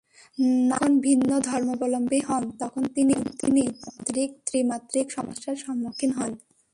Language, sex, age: Bengali, female, 19-29